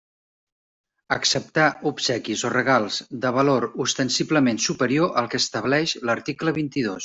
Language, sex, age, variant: Catalan, male, 50-59, Central